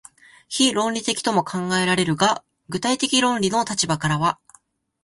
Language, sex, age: Japanese, male, 19-29